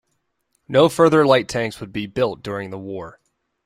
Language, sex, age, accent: English, male, 19-29, United States English